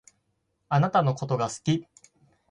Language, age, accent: Japanese, 19-29, 標準語